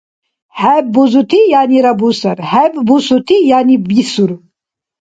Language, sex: Dargwa, female